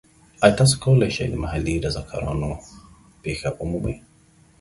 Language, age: Pashto, 30-39